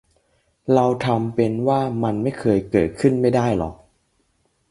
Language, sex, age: Thai, male, 19-29